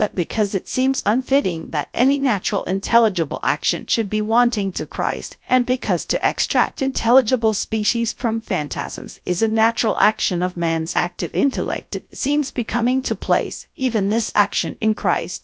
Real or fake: fake